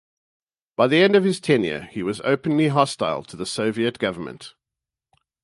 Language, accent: English, Southern African (South Africa, Zimbabwe, Namibia)